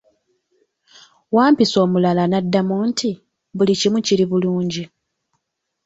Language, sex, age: Ganda, female, 19-29